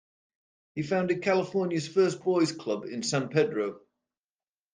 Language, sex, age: English, male, 50-59